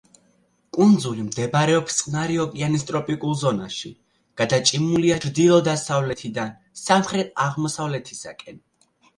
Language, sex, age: Georgian, male, 19-29